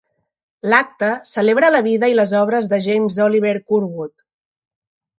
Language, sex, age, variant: Catalan, female, 40-49, Central